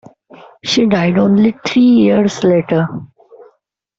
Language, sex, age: English, male, 19-29